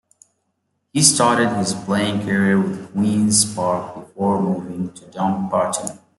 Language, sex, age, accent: English, male, 19-29, United States English